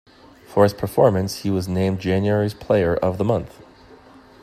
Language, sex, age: English, male, 30-39